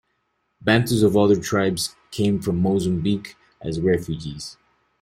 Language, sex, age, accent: English, male, 19-29, United States English